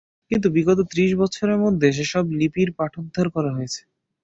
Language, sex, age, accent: Bengali, male, 19-29, শুদ্ধ